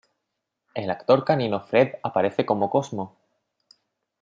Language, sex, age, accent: Spanish, male, 19-29, España: Sur peninsular (Andalucia, Extremadura, Murcia)